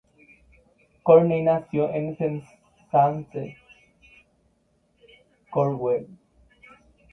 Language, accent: Spanish, Rioplatense: Argentina, Uruguay, este de Bolivia, Paraguay